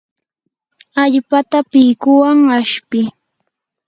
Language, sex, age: Yanahuanca Pasco Quechua, female, 19-29